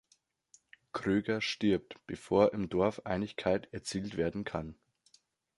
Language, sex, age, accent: German, male, 19-29, Deutschland Deutsch